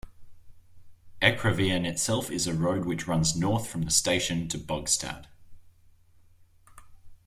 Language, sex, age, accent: English, male, 19-29, Australian English